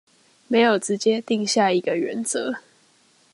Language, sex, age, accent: Chinese, female, 19-29, 出生地：臺北市